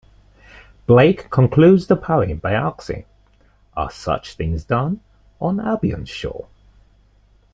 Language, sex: English, male